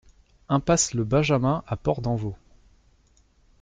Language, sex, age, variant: French, male, 19-29, Français de métropole